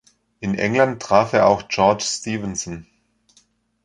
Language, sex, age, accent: German, male, 40-49, Deutschland Deutsch